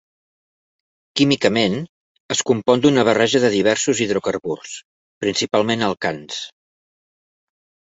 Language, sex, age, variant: Catalan, male, 40-49, Central